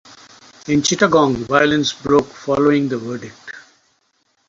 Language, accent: English, India and South Asia (India, Pakistan, Sri Lanka)